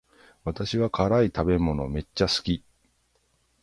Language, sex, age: Japanese, male, 40-49